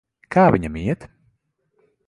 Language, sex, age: Latvian, male, 19-29